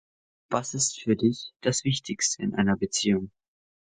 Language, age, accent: German, under 19, Deutschland Deutsch